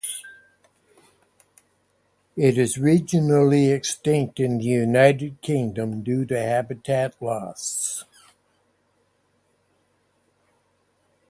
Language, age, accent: English, 70-79, Canadian English